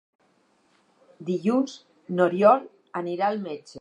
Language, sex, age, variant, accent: Catalan, female, 60-69, Nord-Occidental, nord-occidental